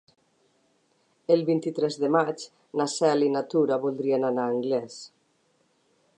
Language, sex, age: Catalan, female, 60-69